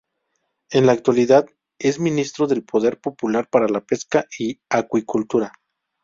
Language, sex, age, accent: Spanish, male, 19-29, México